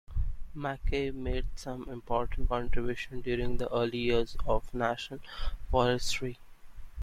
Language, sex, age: English, male, 19-29